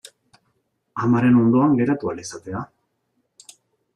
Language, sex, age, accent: Basque, male, 40-49, Mendebalekoa (Araba, Bizkaia, Gipuzkoako mendebaleko herri batzuk)